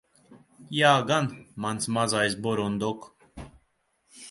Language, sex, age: Latvian, male, 30-39